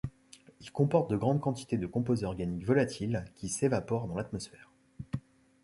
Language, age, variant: French, 40-49, Français de métropole